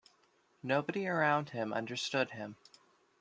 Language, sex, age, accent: English, male, under 19, United States English